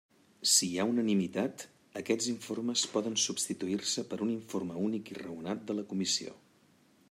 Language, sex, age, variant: Catalan, male, 40-49, Central